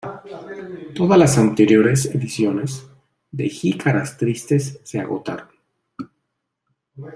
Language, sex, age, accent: Spanish, male, 40-49, México